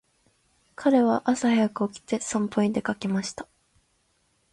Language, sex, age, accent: Japanese, female, 19-29, 標準